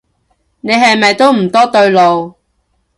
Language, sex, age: Cantonese, female, 30-39